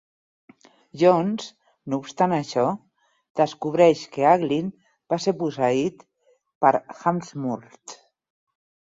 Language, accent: Catalan, Barcelona